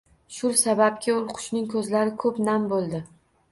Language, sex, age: Uzbek, female, 19-29